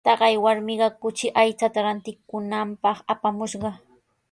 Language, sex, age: Sihuas Ancash Quechua, female, 19-29